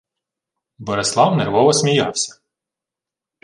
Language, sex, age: Ukrainian, male, 30-39